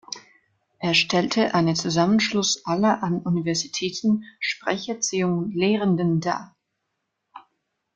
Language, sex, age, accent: German, female, 19-29, Deutschland Deutsch